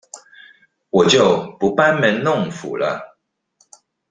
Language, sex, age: Chinese, male, 40-49